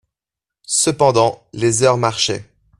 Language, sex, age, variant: French, male, 19-29, Français de métropole